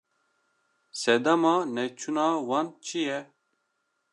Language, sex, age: Kurdish, male, under 19